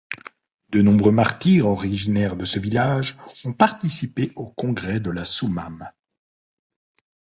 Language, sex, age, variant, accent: French, male, 40-49, Français d'Europe, Français de Suisse